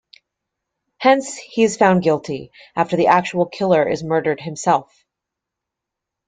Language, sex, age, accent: English, female, 19-29, United States English